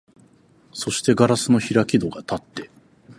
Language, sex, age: Japanese, male, 40-49